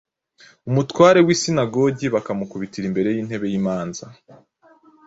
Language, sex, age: Kinyarwanda, male, 19-29